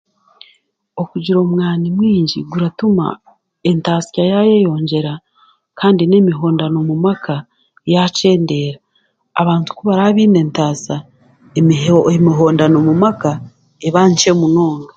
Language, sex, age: Chiga, female, 40-49